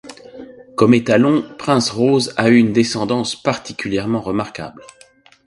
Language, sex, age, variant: French, male, 40-49, Français de métropole